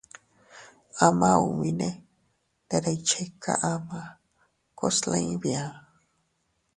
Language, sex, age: Teutila Cuicatec, female, 30-39